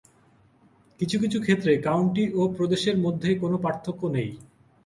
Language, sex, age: Bengali, male, 19-29